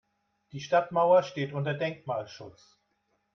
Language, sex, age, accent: German, male, 60-69, Deutschland Deutsch